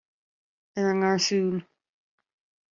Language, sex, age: Irish, female, 19-29